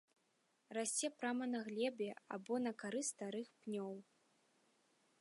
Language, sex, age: Belarusian, female, 19-29